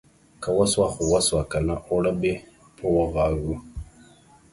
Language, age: Pashto, 30-39